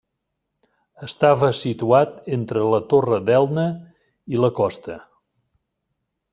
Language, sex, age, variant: Catalan, male, 60-69, Central